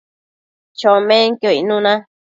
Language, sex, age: Matsés, female, under 19